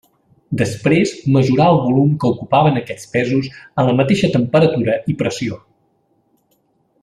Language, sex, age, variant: Catalan, male, 50-59, Central